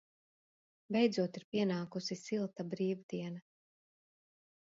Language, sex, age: Latvian, female, 40-49